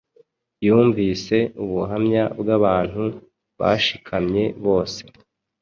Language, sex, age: Kinyarwanda, male, 19-29